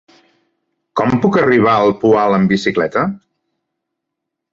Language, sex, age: Catalan, male, 40-49